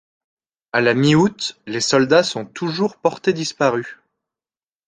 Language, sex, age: French, male, 19-29